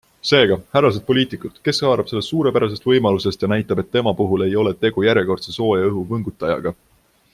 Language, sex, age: Estonian, male, 19-29